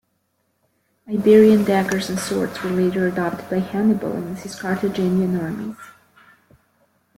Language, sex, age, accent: English, female, 19-29, United States English